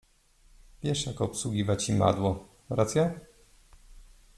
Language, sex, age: Polish, male, 30-39